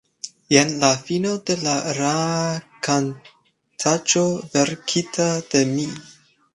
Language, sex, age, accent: Esperanto, male, 19-29, Internacia